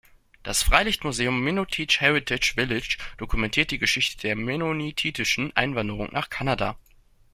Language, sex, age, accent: German, male, 19-29, Deutschland Deutsch